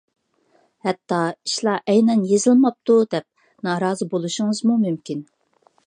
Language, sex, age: Uyghur, female, 40-49